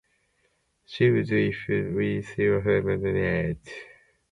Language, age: English, 19-29